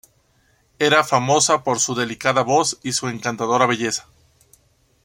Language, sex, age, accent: Spanish, male, 19-29, Andino-Pacífico: Colombia, Perú, Ecuador, oeste de Bolivia y Venezuela andina